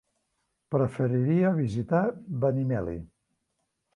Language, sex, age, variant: Catalan, male, 60-69, Central